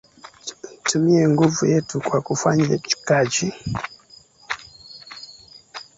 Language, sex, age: Swahili, male, 19-29